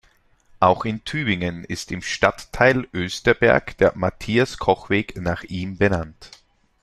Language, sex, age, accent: German, male, 19-29, Österreichisches Deutsch